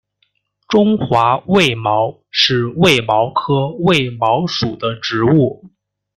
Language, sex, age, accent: Chinese, male, 19-29, 出生地：河北省